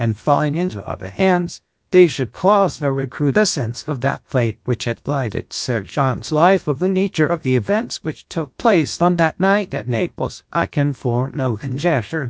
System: TTS, GlowTTS